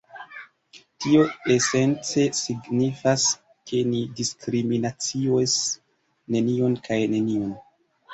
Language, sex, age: Esperanto, male, 19-29